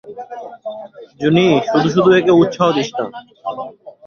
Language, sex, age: Bengali, male, 19-29